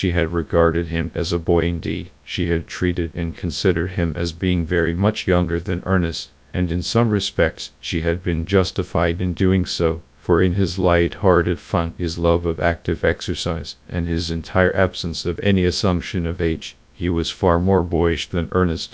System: TTS, GradTTS